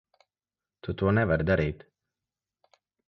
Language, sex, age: Latvian, male, 40-49